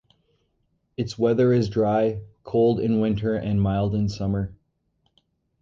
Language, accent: English, United States English